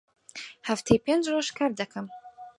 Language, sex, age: Central Kurdish, female, 19-29